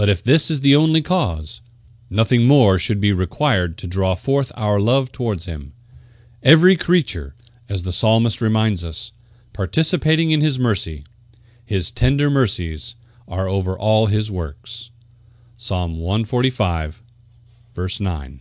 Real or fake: real